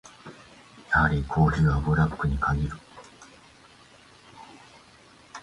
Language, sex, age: Japanese, male, 50-59